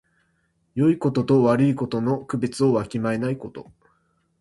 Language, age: Japanese, 19-29